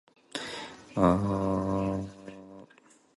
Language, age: English, 19-29